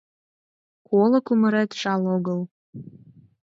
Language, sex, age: Mari, female, under 19